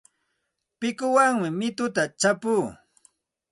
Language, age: Santa Ana de Tusi Pasco Quechua, 40-49